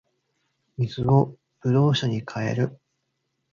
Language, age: Japanese, 50-59